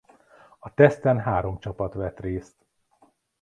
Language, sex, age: Hungarian, male, 30-39